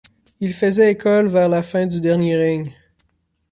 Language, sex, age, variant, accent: French, male, 30-39, Français d'Amérique du Nord, Français du Canada